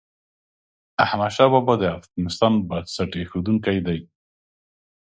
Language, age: Pashto, 60-69